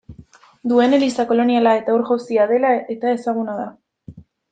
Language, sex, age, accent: Basque, female, 19-29, Mendebalekoa (Araba, Bizkaia, Gipuzkoako mendebaleko herri batzuk)